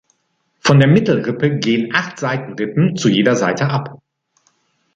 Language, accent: German, Deutschland Deutsch